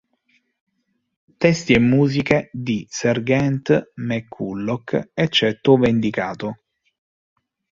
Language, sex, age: Italian, male, 30-39